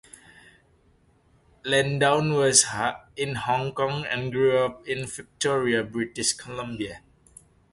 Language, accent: English, India and South Asia (India, Pakistan, Sri Lanka)